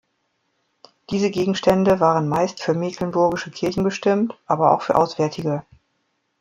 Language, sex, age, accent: German, female, 40-49, Deutschland Deutsch